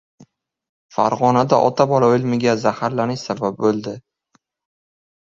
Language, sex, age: Uzbek, male, under 19